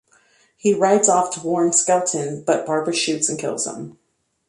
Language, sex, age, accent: English, female, 30-39, United States English